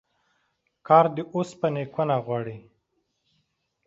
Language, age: Pashto, 19-29